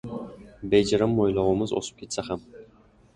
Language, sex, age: Uzbek, male, 19-29